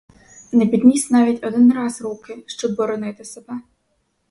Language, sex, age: Ukrainian, female, 19-29